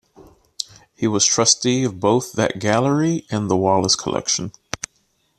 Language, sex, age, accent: English, male, 30-39, United States English